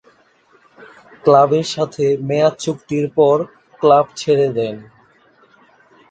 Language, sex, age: Bengali, male, 19-29